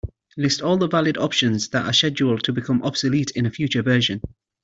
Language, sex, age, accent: English, male, 30-39, England English